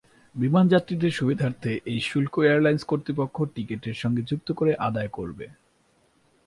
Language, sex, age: Bengali, male, 19-29